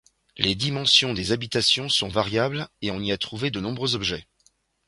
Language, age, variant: French, 40-49, Français de métropole